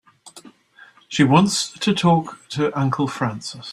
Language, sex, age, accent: English, male, 60-69, New Zealand English